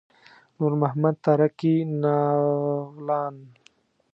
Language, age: Pashto, 30-39